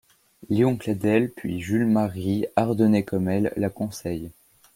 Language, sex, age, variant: French, male, under 19, Français de métropole